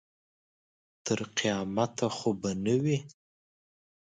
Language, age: Pashto, 19-29